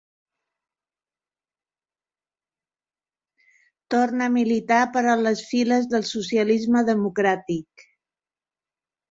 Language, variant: Catalan, Balear